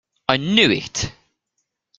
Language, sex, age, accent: English, male, under 19, England English